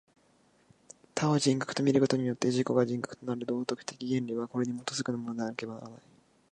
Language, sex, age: Japanese, male, 19-29